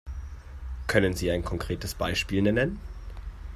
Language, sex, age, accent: German, male, 19-29, Deutschland Deutsch